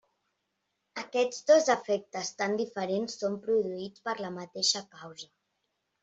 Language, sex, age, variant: Catalan, female, 40-49, Central